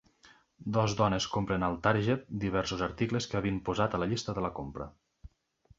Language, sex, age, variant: Catalan, male, 19-29, Nord-Occidental